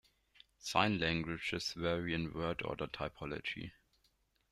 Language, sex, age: English, male, under 19